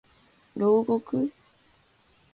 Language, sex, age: Japanese, female, 19-29